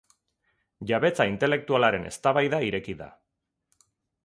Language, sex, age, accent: Basque, male, 40-49, Mendebalekoa (Araba, Bizkaia, Gipuzkoako mendebaleko herri batzuk)